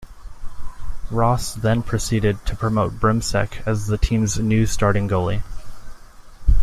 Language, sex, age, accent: English, male, 19-29, United States English